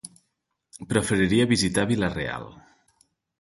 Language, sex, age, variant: Catalan, male, 19-29, Central